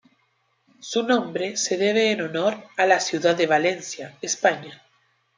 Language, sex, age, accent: Spanish, female, 19-29, Chileno: Chile, Cuyo